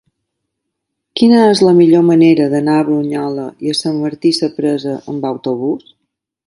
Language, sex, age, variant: Catalan, female, 50-59, Balear